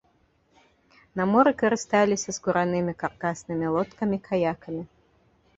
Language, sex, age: Belarusian, female, 40-49